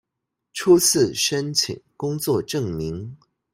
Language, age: Chinese, 30-39